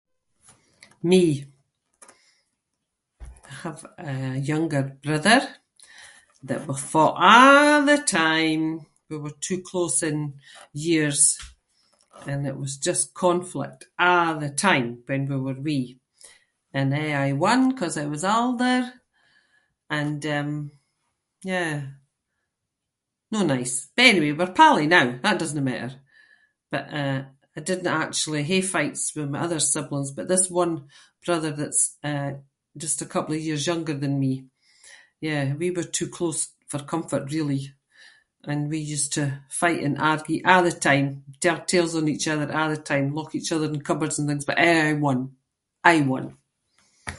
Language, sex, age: Scots, female, 70-79